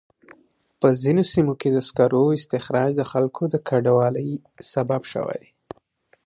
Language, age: Pashto, 19-29